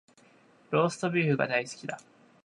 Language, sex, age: Japanese, male, 19-29